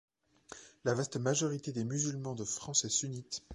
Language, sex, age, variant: French, male, 19-29, Français de métropole